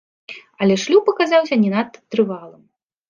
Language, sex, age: Belarusian, female, 30-39